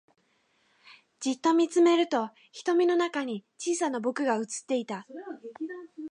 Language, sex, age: Japanese, female, 19-29